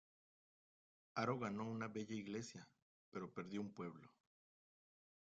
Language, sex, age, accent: Spanish, male, 30-39, México